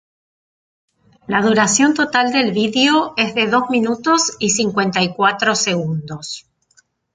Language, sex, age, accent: Spanish, female, 40-49, Rioplatense: Argentina, Uruguay, este de Bolivia, Paraguay